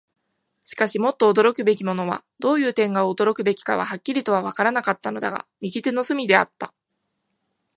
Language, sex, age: Japanese, female, 19-29